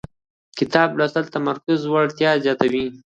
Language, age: Pashto, under 19